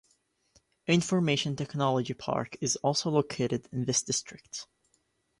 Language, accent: English, United States English